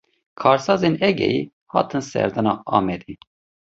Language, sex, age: Kurdish, male, 40-49